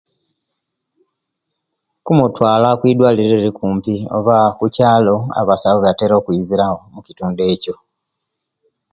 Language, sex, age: Kenyi, male, 50-59